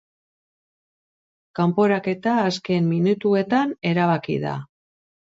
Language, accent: Basque, Mendebalekoa (Araba, Bizkaia, Gipuzkoako mendebaleko herri batzuk)